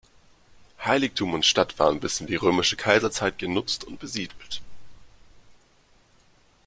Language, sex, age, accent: German, male, 19-29, Deutschland Deutsch